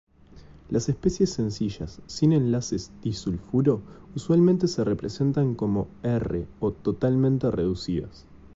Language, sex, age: Spanish, male, 19-29